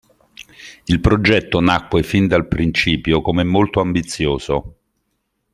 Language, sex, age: Italian, male, 50-59